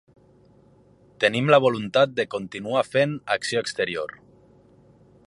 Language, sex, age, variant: Catalan, male, 30-39, Nord-Occidental